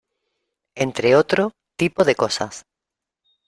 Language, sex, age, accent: Spanish, female, 50-59, España: Sur peninsular (Andalucia, Extremadura, Murcia)